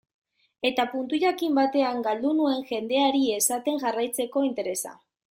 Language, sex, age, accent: Basque, female, 19-29, Mendebalekoa (Araba, Bizkaia, Gipuzkoako mendebaleko herri batzuk)